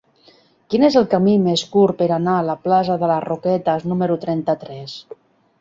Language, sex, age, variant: Catalan, female, 50-59, Central